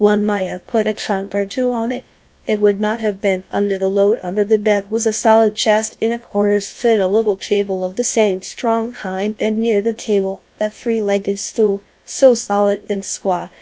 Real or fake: fake